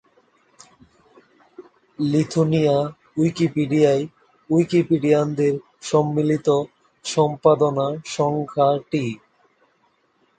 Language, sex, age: Bengali, male, 19-29